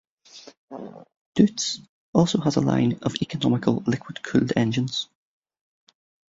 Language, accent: English, Irish English